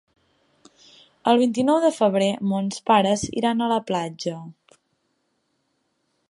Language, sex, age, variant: Catalan, female, 19-29, Central